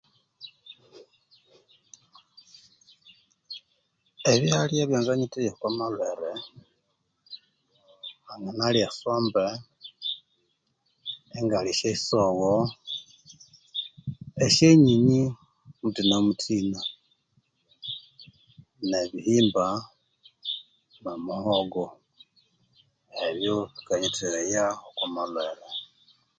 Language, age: Konzo, 40-49